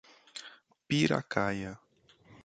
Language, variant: Portuguese, Portuguese (Brasil)